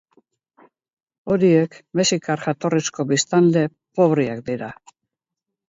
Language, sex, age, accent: Basque, female, 70-79, Mendebalekoa (Araba, Bizkaia, Gipuzkoako mendebaleko herri batzuk)